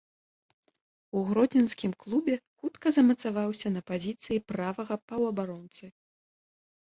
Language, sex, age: Belarusian, female, 30-39